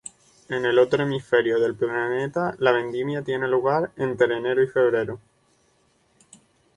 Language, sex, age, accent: Spanish, male, 19-29, España: Islas Canarias